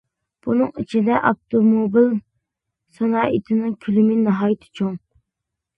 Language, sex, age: Uyghur, female, under 19